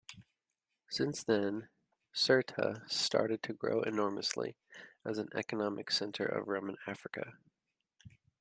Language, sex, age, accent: English, male, 19-29, United States English